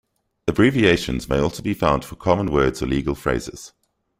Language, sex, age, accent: English, male, 30-39, Southern African (South Africa, Zimbabwe, Namibia)